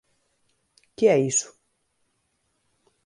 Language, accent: Galician, Central (gheada)